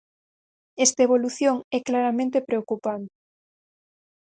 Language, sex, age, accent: Galician, female, 19-29, Central (gheada)